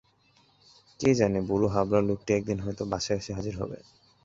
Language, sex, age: Bengali, male, 19-29